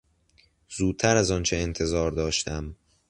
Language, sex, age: Persian, male, under 19